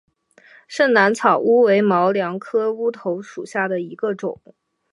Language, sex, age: Chinese, female, 19-29